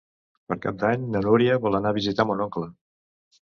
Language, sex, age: Catalan, male, 60-69